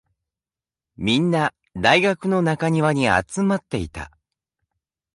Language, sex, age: Japanese, male, 30-39